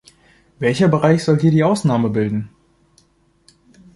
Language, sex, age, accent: German, male, under 19, Deutschland Deutsch